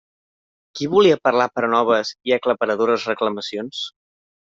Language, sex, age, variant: Catalan, male, 19-29, Central